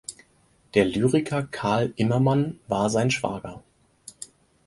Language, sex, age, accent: German, male, 19-29, Deutschland Deutsch